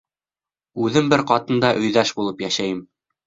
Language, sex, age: Bashkir, male, under 19